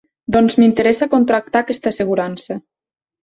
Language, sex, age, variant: Catalan, female, 19-29, Nord-Occidental